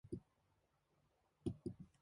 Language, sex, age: Mongolian, female, 19-29